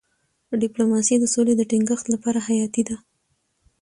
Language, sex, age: Pashto, female, 19-29